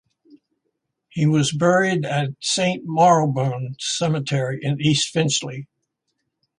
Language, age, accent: English, 60-69, United States English